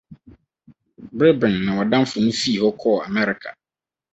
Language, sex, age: Akan, male, 30-39